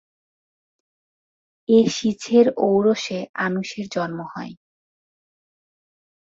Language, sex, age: Bengali, female, 19-29